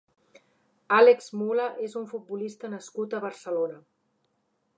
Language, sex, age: Catalan, female, 30-39